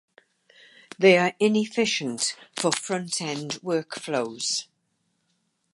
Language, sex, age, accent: English, female, 80-89, England English